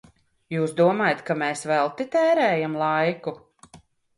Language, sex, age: Latvian, female, 40-49